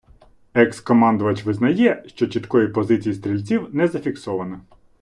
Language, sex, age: Ukrainian, male, 30-39